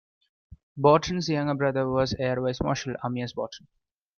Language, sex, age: English, male, 19-29